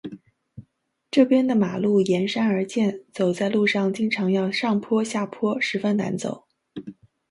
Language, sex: Chinese, female